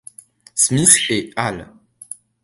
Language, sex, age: French, male, 19-29